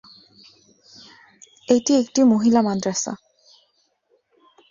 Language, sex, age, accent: Bengali, female, 30-39, Native